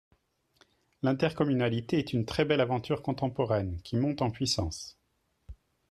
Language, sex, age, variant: French, male, 40-49, Français de métropole